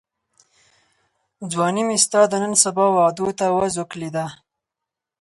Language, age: Pashto, 19-29